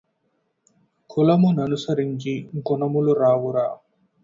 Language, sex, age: Telugu, male, 19-29